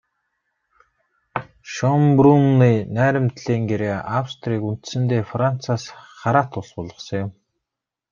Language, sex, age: Mongolian, male, 19-29